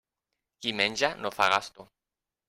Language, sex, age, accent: Catalan, male, 40-49, valencià